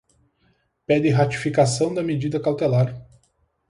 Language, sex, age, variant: Portuguese, male, 19-29, Portuguese (Brasil)